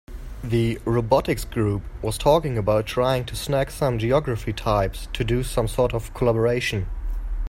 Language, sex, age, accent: English, male, 19-29, United States English